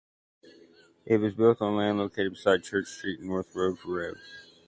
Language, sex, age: English, male, 30-39